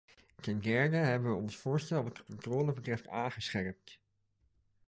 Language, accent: Dutch, Nederlands Nederlands